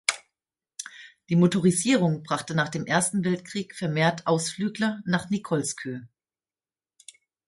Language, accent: German, Deutschland Deutsch